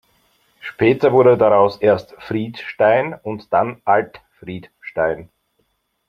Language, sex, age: German, male, 50-59